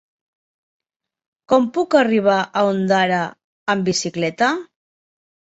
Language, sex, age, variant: Catalan, female, 30-39, Septentrional